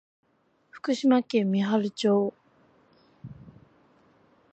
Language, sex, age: Japanese, female, under 19